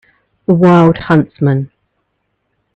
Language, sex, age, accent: English, female, 50-59, England English